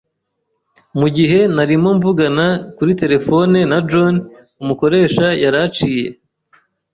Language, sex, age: Kinyarwanda, male, 30-39